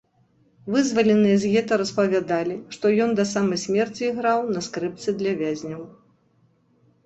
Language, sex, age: Belarusian, female, 50-59